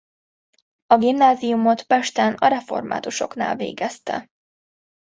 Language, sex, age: Hungarian, female, 19-29